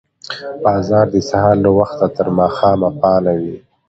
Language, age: Pashto, 19-29